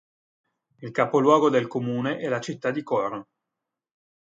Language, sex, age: Italian, male, 40-49